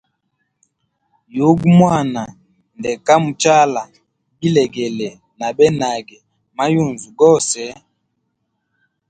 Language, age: Hemba, 30-39